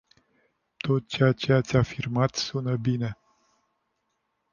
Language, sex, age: Romanian, male, 50-59